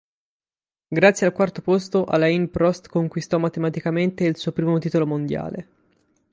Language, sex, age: Italian, male, 19-29